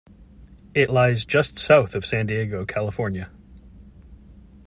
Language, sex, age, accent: English, male, 30-39, United States English